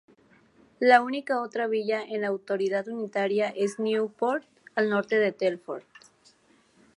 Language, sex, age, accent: Spanish, female, 19-29, México